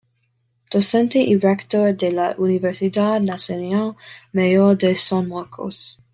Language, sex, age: Spanish, female, 19-29